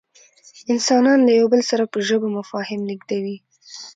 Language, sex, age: Pashto, female, 19-29